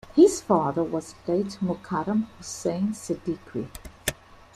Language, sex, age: English, female, 50-59